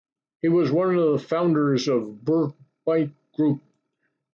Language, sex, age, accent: English, male, 80-89, United States English